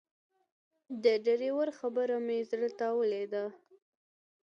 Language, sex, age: Pashto, female, under 19